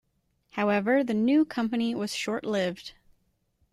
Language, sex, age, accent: English, female, 19-29, United States English